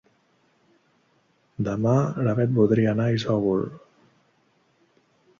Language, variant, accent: Catalan, Central, central